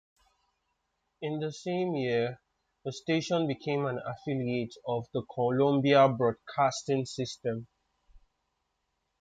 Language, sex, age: English, male, 19-29